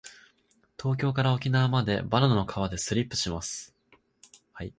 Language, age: Japanese, 19-29